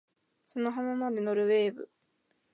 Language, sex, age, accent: Japanese, female, 19-29, 標準語